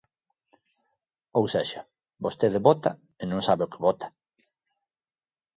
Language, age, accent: Galician, 50-59, Normativo (estándar)